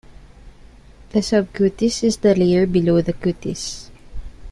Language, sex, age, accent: English, female, 19-29, Filipino